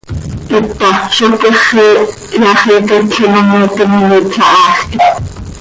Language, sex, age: Seri, female, 40-49